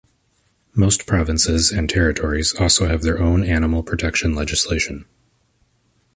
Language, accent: English, United States English